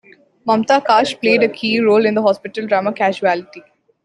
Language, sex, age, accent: English, female, 19-29, India and South Asia (India, Pakistan, Sri Lanka)